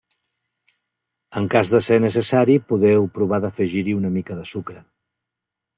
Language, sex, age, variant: Catalan, male, 50-59, Central